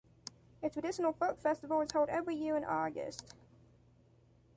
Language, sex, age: English, male, under 19